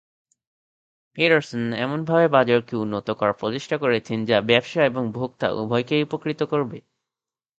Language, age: Bengali, 19-29